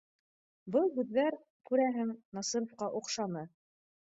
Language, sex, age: Bashkir, female, 30-39